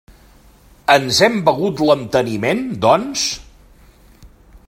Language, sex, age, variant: Catalan, male, 60-69, Central